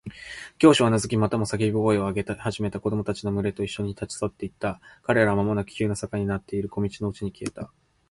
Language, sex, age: Japanese, male, 19-29